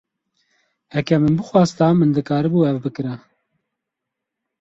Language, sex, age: Kurdish, male, 30-39